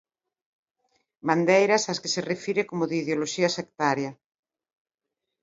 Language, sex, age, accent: Galician, female, 50-59, Normativo (estándar)